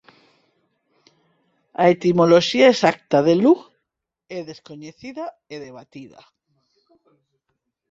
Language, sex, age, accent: Galician, female, 50-59, Normativo (estándar); Neofalante